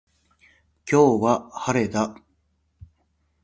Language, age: Japanese, 30-39